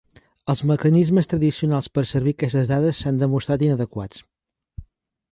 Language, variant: Catalan, Central